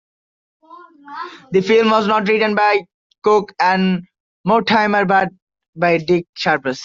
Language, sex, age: English, male, under 19